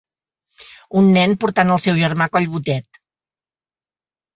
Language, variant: Catalan, Central